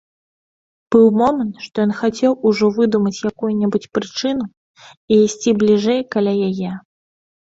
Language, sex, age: Belarusian, female, 30-39